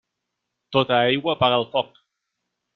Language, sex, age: Catalan, male, 40-49